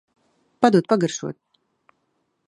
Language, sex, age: Latvian, female, 30-39